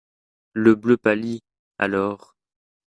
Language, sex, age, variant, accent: French, male, 19-29, Français d'Europe, Français de Suisse